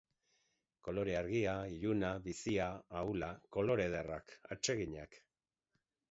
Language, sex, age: Basque, male, 60-69